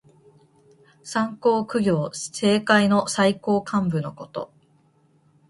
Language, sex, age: Japanese, female, 19-29